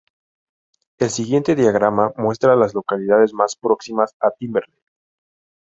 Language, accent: Spanish, México